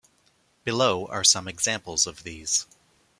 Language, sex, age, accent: English, male, 30-39, Canadian English